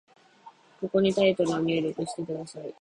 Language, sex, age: Japanese, female, under 19